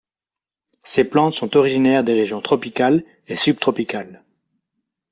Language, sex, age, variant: French, male, 19-29, Français de métropole